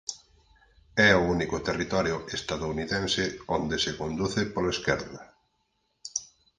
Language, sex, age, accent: Galician, male, 40-49, Oriental (común en zona oriental)